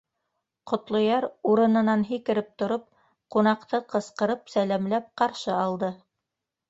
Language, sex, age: Bashkir, female, 50-59